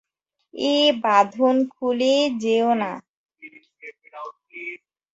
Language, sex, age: Bengali, female, 19-29